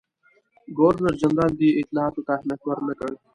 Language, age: Pashto, 19-29